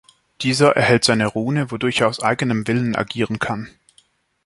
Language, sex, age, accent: German, male, 19-29, Schweizerdeutsch